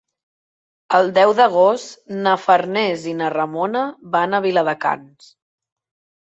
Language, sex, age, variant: Catalan, female, 19-29, Central